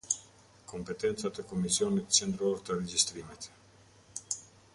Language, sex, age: Albanian, male, 50-59